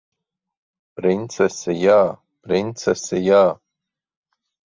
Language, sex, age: Latvian, male, 40-49